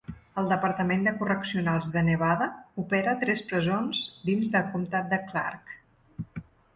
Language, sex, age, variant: Catalan, female, 40-49, Central